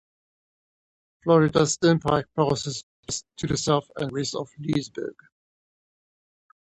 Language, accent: English, Southern African (South Africa, Zimbabwe, Namibia)